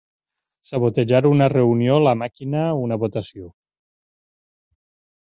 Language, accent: Catalan, valencià